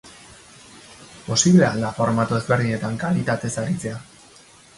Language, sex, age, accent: Basque, male, 30-39, Mendebalekoa (Araba, Bizkaia, Gipuzkoako mendebaleko herri batzuk)